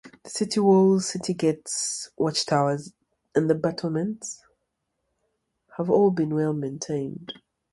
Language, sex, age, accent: English, female, 40-49, England English